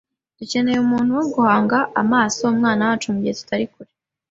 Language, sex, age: Kinyarwanda, female, 19-29